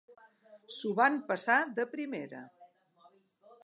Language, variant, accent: Catalan, Central, central